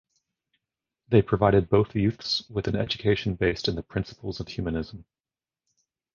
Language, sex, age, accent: English, male, 30-39, United States English